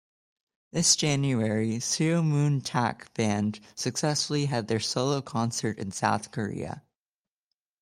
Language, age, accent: English, 19-29, United States English